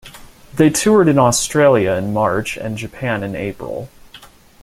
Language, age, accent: English, 19-29, United States English